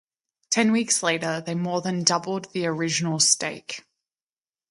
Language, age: English, 30-39